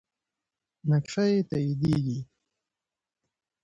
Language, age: Pashto, 19-29